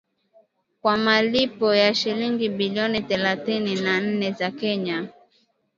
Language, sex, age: Swahili, female, 19-29